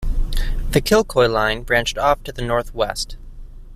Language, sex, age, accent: English, male, 19-29, United States English